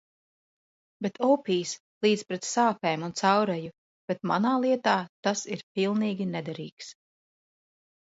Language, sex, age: Latvian, female, 40-49